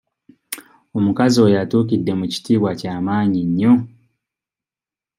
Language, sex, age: Ganda, male, 19-29